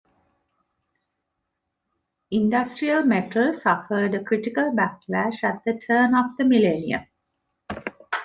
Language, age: English, 50-59